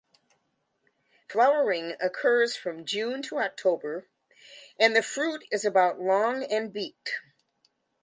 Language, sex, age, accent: English, female, 70-79, United States English